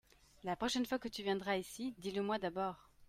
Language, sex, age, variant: French, female, 30-39, Français de métropole